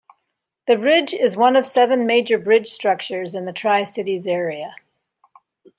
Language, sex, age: English, female, 50-59